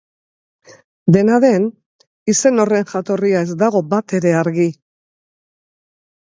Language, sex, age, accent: Basque, female, 60-69, Mendebalekoa (Araba, Bizkaia, Gipuzkoako mendebaleko herri batzuk)